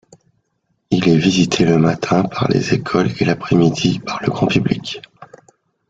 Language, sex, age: French, male, 30-39